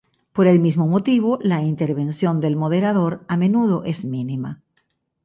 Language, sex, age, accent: Spanish, female, 60-69, Caribe: Cuba, Venezuela, Puerto Rico, República Dominicana, Panamá, Colombia caribeña, México caribeño, Costa del golfo de México